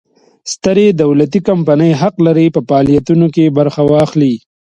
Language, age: Pashto, 30-39